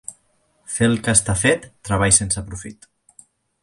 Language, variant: Catalan, Central